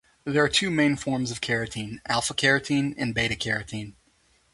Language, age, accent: English, 19-29, United States English